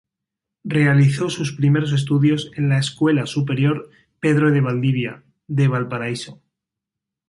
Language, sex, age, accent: Spanish, male, 40-49, España: Centro-Sur peninsular (Madrid, Toledo, Castilla-La Mancha)